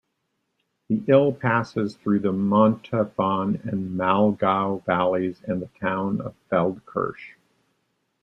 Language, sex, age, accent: English, male, 60-69, United States English